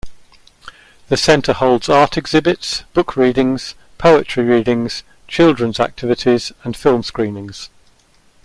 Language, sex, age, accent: English, male, 60-69, England English